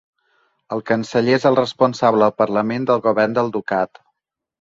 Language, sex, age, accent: Catalan, male, 40-49, balear; central